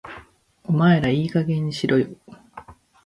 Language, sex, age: Japanese, female, 40-49